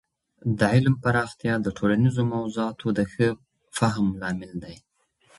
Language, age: Pashto, 30-39